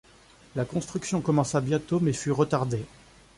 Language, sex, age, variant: French, male, 30-39, Français de métropole